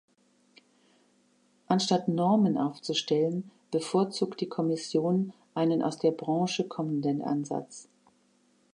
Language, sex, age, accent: German, female, 60-69, Deutschland Deutsch